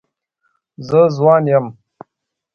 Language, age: Pashto, 40-49